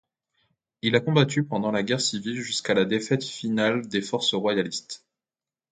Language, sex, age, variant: French, male, 19-29, Français de métropole